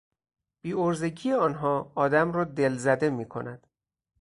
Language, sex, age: Persian, male, 30-39